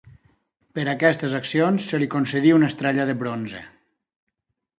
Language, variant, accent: Catalan, Valencià meridional, valencià